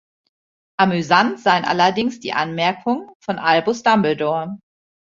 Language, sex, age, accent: German, female, 40-49, Deutschland Deutsch